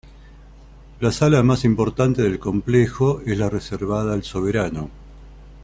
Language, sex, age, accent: Spanish, male, 40-49, Rioplatense: Argentina, Uruguay, este de Bolivia, Paraguay